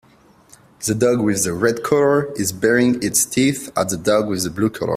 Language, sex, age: English, male, 19-29